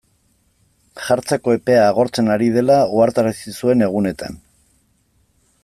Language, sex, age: Basque, male, 50-59